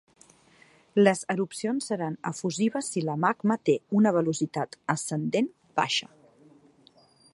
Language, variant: Catalan, Central